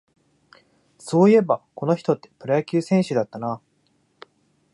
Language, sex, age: Japanese, male, 19-29